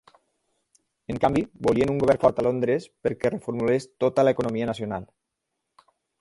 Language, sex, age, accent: Catalan, male, 50-59, valencià